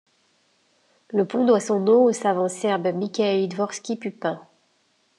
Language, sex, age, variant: French, female, 50-59, Français de métropole